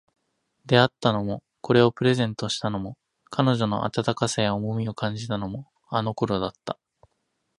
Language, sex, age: Japanese, male, 19-29